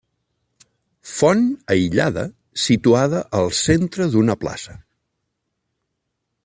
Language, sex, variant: Catalan, male, Central